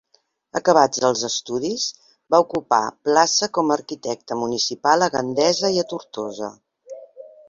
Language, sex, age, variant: Catalan, female, 50-59, Central